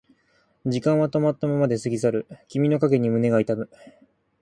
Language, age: Japanese, 19-29